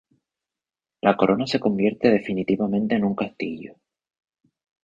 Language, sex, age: Spanish, male, 19-29